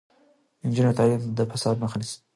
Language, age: Pashto, 19-29